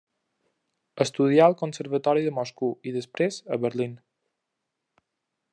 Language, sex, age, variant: Catalan, male, 19-29, Balear